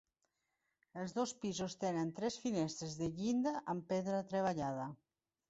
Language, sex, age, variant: Catalan, female, 50-59, Nord-Occidental